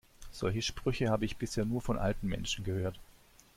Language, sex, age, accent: German, male, 30-39, Deutschland Deutsch